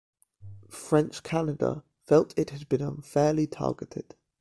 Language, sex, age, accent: English, male, 19-29, England English